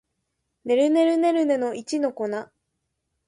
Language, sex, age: Japanese, female, 19-29